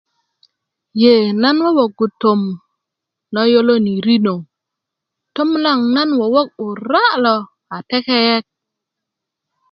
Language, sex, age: Kuku, female, 30-39